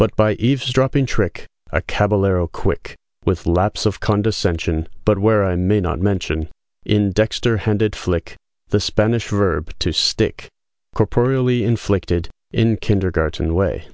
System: none